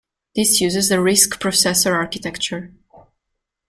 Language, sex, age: English, female, 19-29